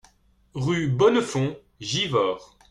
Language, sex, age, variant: French, male, 30-39, Français de métropole